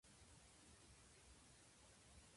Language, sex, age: Japanese, female, 19-29